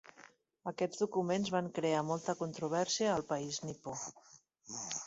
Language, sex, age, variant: Catalan, female, 30-39, Central